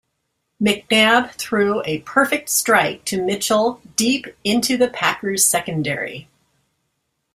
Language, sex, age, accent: English, female, 50-59, United States English